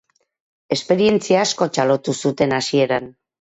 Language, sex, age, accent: Basque, female, 50-59, Mendebalekoa (Araba, Bizkaia, Gipuzkoako mendebaleko herri batzuk)